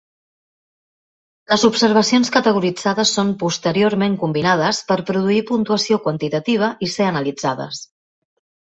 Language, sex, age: Catalan, female, 40-49